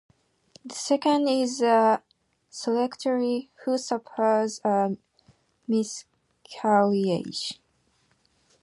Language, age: English, 19-29